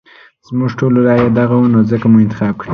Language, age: Pashto, under 19